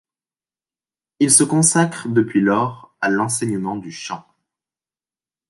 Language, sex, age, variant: French, male, 19-29, Français de métropole